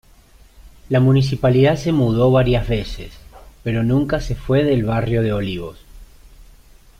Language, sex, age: Spanish, male, 30-39